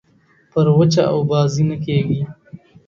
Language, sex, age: Pashto, male, 19-29